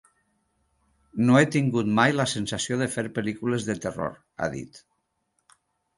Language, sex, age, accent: Catalan, male, 50-59, valencià